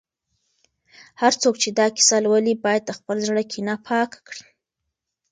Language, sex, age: Pashto, female, 19-29